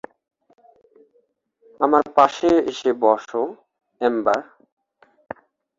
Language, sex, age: Bengali, male, 40-49